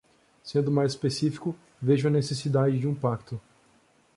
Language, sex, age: Portuguese, male, 19-29